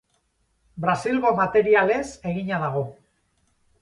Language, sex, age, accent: Basque, male, 50-59, Mendebalekoa (Araba, Bizkaia, Gipuzkoako mendebaleko herri batzuk)